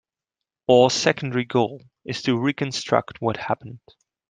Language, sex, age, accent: English, male, 19-29, England English